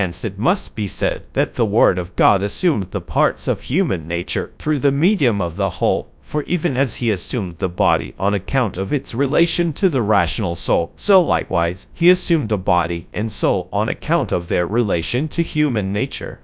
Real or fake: fake